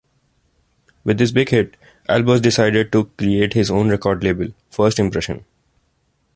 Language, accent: English, India and South Asia (India, Pakistan, Sri Lanka)